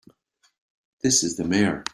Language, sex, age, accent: English, male, 60-69, Irish English